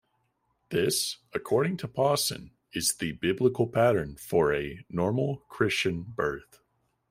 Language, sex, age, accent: English, male, 19-29, United States English